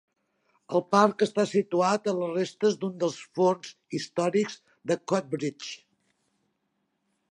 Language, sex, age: Catalan, female, 60-69